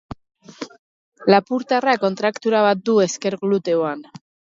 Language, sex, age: Basque, female, 40-49